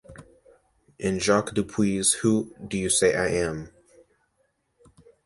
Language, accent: English, United States English